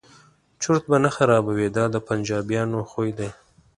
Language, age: Pashto, 19-29